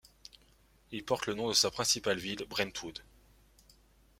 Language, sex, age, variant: French, male, 30-39, Français de métropole